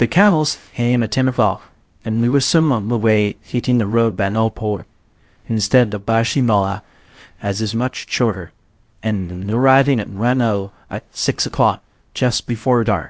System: TTS, VITS